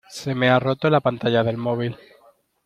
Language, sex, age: Spanish, male, 19-29